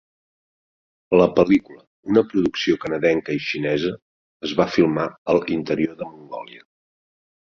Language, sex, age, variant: Catalan, male, 50-59, Central